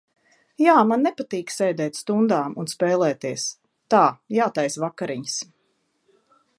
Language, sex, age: Latvian, female, 40-49